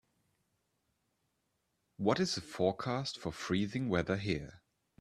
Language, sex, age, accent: English, male, 19-29, England English